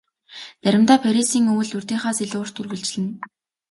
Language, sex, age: Mongolian, female, 19-29